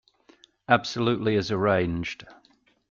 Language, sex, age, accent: English, male, 50-59, England English